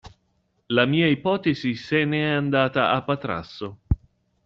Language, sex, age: Italian, male, 50-59